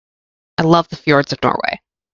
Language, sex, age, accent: English, female, 19-29, United States English